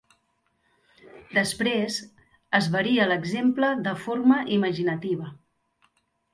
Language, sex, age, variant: Catalan, female, 40-49, Central